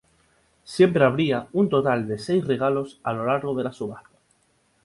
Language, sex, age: Spanish, male, 19-29